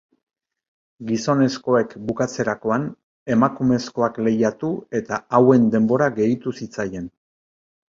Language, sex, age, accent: Basque, male, 60-69, Erdialdekoa edo Nafarra (Gipuzkoa, Nafarroa)